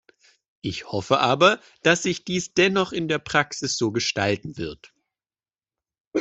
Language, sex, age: German, male, 30-39